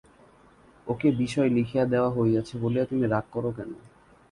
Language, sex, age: Bengali, male, 19-29